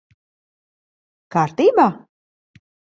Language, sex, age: Latvian, female, 40-49